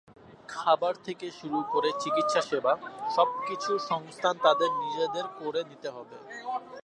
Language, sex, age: Bengali, male, 19-29